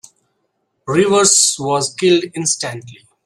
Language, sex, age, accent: English, male, 30-39, England English